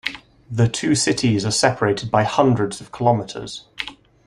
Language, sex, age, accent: English, male, 19-29, England English